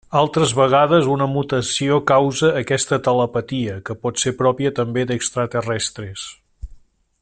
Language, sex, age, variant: Catalan, male, 50-59, Central